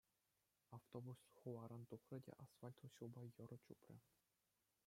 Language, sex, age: Chuvash, male, under 19